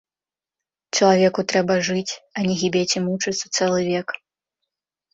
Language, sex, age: Belarusian, female, 19-29